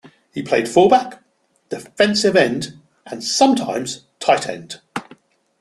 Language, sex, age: English, male, 60-69